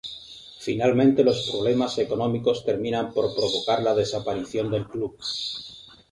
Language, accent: Spanish, España: Centro-Sur peninsular (Madrid, Toledo, Castilla-La Mancha)